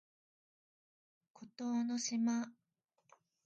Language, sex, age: Japanese, female, 40-49